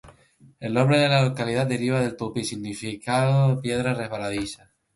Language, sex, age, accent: Spanish, male, 19-29, España: Islas Canarias